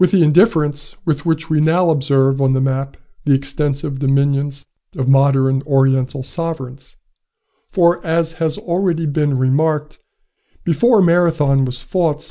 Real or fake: real